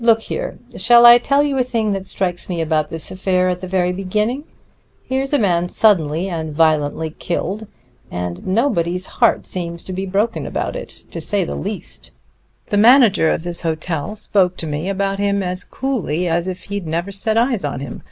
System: none